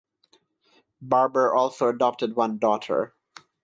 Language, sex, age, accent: English, male, 19-29, India and South Asia (India, Pakistan, Sri Lanka)